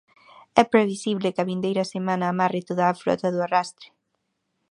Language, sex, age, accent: Galician, female, 19-29, Oriental (común en zona oriental)